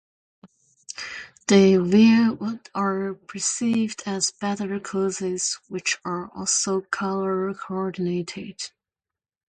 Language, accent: English, Singaporean English